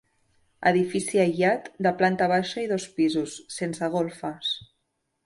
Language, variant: Catalan, Central